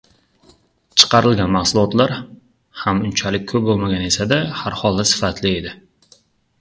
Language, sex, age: Uzbek, male, 19-29